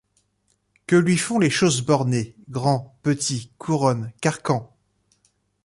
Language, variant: French, Français de métropole